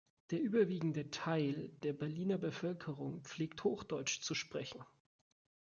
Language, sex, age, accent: German, male, 19-29, Deutschland Deutsch